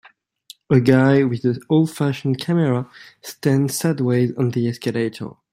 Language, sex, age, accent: English, male, 19-29, Canadian English